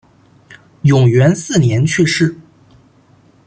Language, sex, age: Chinese, male, 19-29